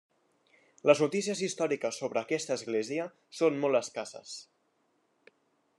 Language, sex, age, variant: Catalan, male, under 19, Central